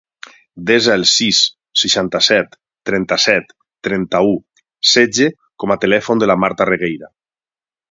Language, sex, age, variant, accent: Catalan, male, 40-49, Valencià septentrional, valencià